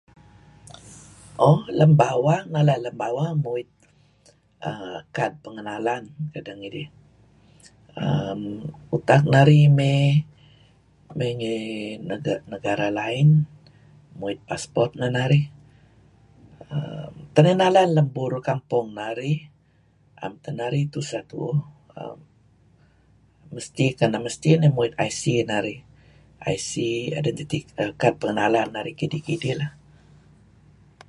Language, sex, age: Kelabit, female, 60-69